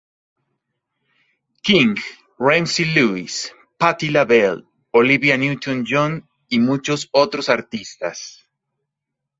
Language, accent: Spanish, Andino-Pacífico: Colombia, Perú, Ecuador, oeste de Bolivia y Venezuela andina